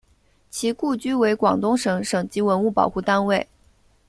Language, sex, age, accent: Chinese, female, 30-39, 出生地：上海市